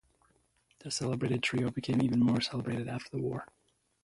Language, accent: English, United States English